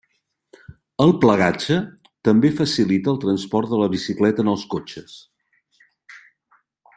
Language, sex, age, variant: Catalan, male, 50-59, Central